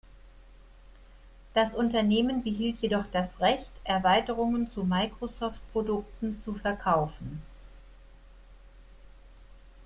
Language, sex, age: German, female, 50-59